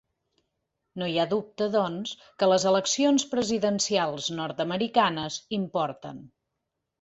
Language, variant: Catalan, Central